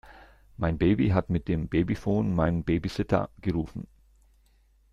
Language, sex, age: German, male, 60-69